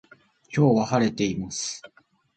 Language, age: Japanese, 30-39